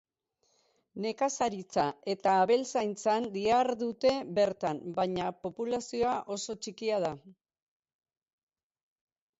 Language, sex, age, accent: Basque, female, 70-79, Erdialdekoa edo Nafarra (Gipuzkoa, Nafarroa)